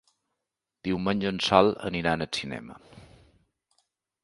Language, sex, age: Catalan, male, 40-49